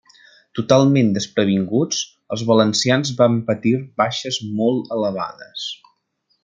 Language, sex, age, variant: Catalan, male, 30-39, Central